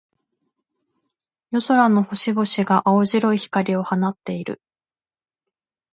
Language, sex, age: Japanese, female, 19-29